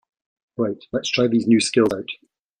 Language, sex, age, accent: English, male, 50-59, Scottish English